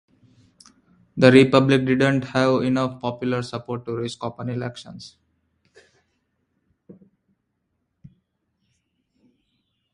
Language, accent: English, India and South Asia (India, Pakistan, Sri Lanka)